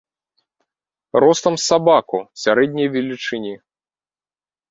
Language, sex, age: Belarusian, male, 30-39